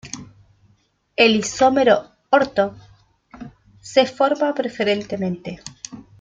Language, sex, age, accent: Spanish, female, 30-39, Rioplatense: Argentina, Uruguay, este de Bolivia, Paraguay